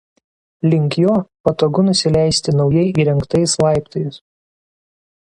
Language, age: Lithuanian, 19-29